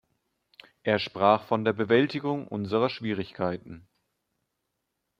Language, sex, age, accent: German, male, 19-29, Deutschland Deutsch